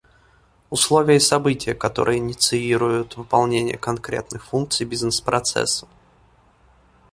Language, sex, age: Russian, male, 19-29